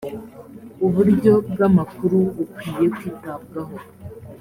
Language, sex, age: Kinyarwanda, female, under 19